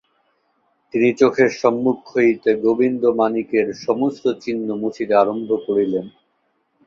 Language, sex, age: Bengali, male, 19-29